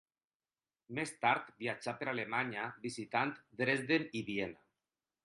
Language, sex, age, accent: Catalan, male, 40-49, valencià